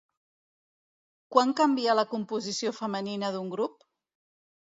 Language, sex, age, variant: Catalan, female, 50-59, Central